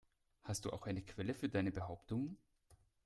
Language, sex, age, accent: German, male, 19-29, Deutschland Deutsch